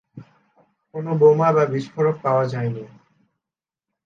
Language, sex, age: Bengali, male, 19-29